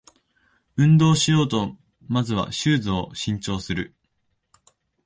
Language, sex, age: Japanese, male, 19-29